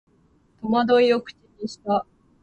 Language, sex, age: Japanese, female, 19-29